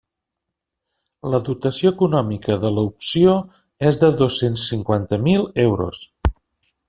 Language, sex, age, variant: Catalan, male, 50-59, Central